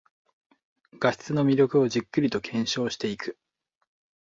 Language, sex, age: Japanese, male, 30-39